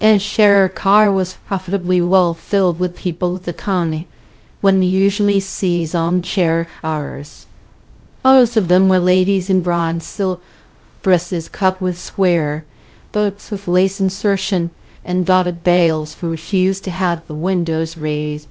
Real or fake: fake